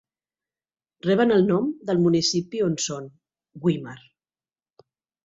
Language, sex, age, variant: Catalan, female, 40-49, Central